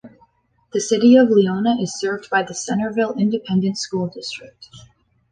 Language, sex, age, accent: English, female, 19-29, Canadian English